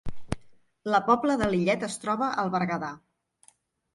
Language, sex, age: Catalan, female, 40-49